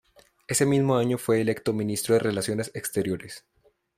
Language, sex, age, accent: Spanish, male, 30-39, Andino-Pacífico: Colombia, Perú, Ecuador, oeste de Bolivia y Venezuela andina